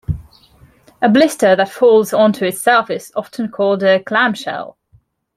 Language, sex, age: English, female, 19-29